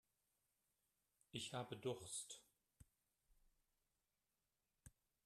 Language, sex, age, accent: German, male, 50-59, Deutschland Deutsch